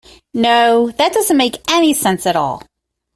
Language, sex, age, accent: English, female, 40-49, United States English